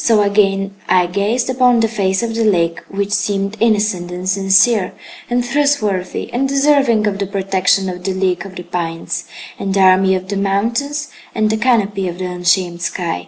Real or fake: real